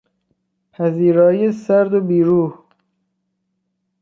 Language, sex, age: Persian, male, 19-29